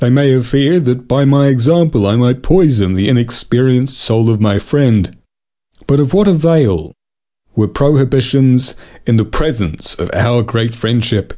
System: none